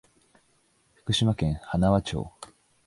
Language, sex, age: Japanese, male, 19-29